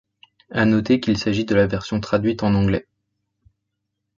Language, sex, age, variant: French, male, 19-29, Français de métropole